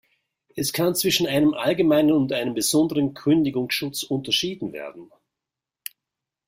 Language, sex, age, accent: German, male, 50-59, Schweizerdeutsch